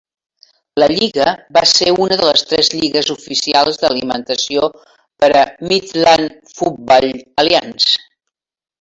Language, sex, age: Catalan, female, 70-79